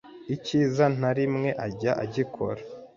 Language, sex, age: Kinyarwanda, male, 19-29